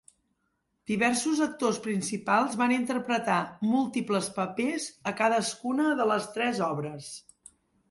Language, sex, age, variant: Catalan, female, 50-59, Central